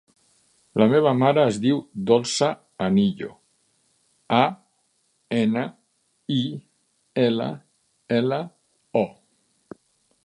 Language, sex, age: Catalan, male, 50-59